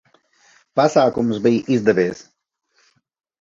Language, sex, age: Latvian, male, 40-49